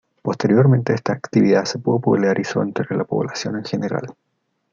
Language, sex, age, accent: Spanish, male, 19-29, Chileno: Chile, Cuyo